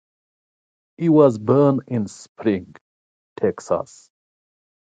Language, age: English, 30-39